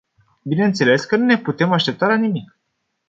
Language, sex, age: Romanian, male, 19-29